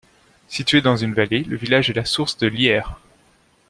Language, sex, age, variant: French, male, 19-29, Français de métropole